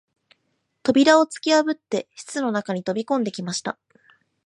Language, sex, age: Japanese, female, 19-29